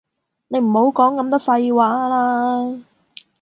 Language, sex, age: Cantonese, female, 40-49